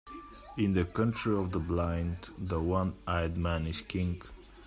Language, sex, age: English, male, 30-39